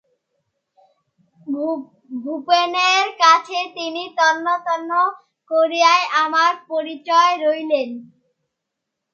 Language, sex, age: Bengali, male, under 19